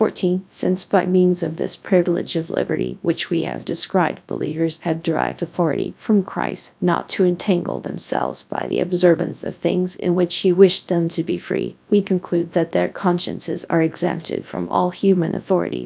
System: TTS, GradTTS